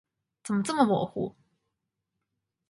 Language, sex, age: Chinese, female, 19-29